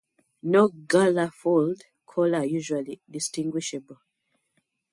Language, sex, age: English, female, 40-49